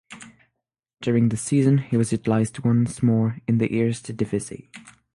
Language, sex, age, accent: English, male, under 19, french accent